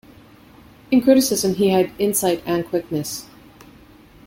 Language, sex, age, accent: English, female, 50-59, Canadian English